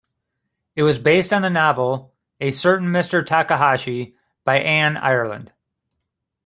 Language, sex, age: English, male, 30-39